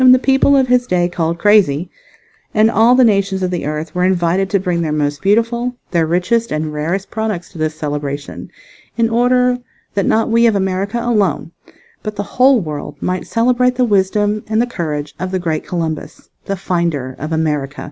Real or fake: real